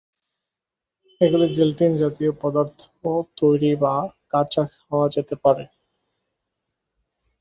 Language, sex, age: Bengali, male, 19-29